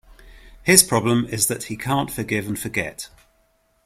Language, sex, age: English, male, 50-59